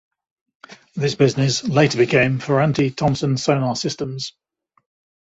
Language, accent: English, England English